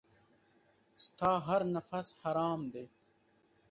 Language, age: Pashto, 19-29